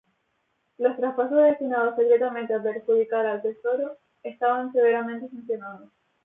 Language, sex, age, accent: Spanish, female, 19-29, España: Islas Canarias